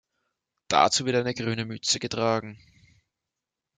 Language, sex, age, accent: German, male, 19-29, Österreichisches Deutsch